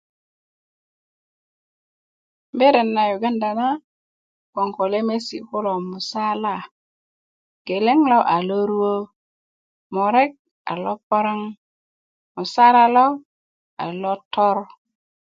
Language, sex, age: Kuku, female, 40-49